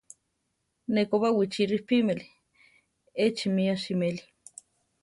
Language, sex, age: Central Tarahumara, female, 30-39